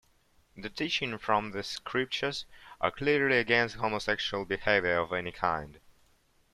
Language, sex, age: English, male, under 19